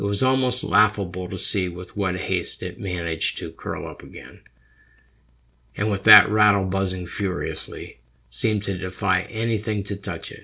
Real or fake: real